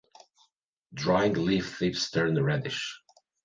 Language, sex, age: English, male, 50-59